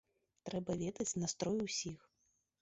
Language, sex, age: Belarusian, female, 30-39